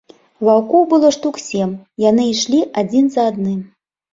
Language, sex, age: Belarusian, female, 30-39